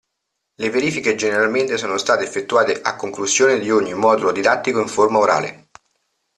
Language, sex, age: Italian, male, 40-49